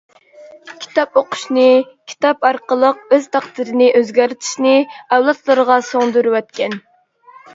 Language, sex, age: Uyghur, female, 30-39